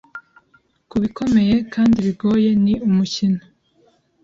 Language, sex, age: Kinyarwanda, female, 19-29